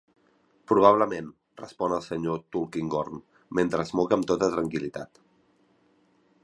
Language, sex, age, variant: Catalan, male, 30-39, Central